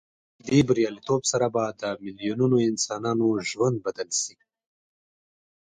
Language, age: Pashto, 30-39